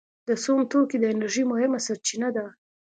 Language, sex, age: Pashto, female, 19-29